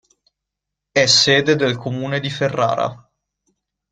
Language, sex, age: Italian, male, 19-29